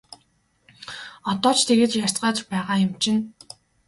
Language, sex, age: Mongolian, female, 19-29